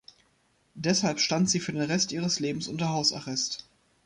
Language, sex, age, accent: German, male, 19-29, Deutschland Deutsch